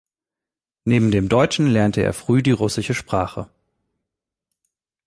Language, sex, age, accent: German, male, 30-39, Deutschland Deutsch